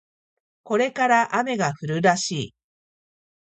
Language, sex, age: Japanese, female, 40-49